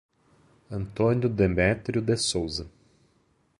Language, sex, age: Portuguese, male, 30-39